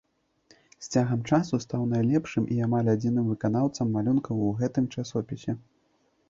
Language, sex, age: Belarusian, male, 19-29